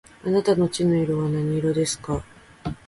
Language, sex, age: Japanese, female, 19-29